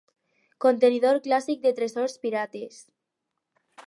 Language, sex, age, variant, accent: Catalan, female, under 19, Alacantí, aprenent (recent, des del castellà)